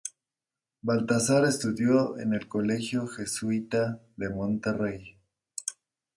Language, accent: Spanish, México